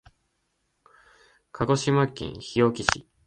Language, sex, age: Japanese, male, 19-29